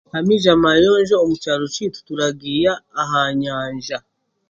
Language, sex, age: Chiga, female, 40-49